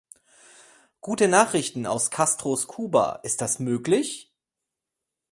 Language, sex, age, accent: German, male, 40-49, Deutschland Deutsch